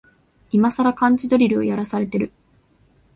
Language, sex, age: Japanese, female, 19-29